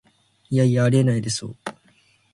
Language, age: Japanese, 19-29